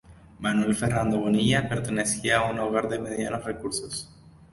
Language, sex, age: Spanish, male, 19-29